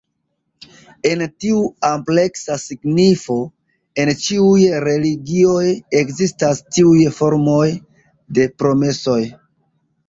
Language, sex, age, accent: Esperanto, male, 30-39, Internacia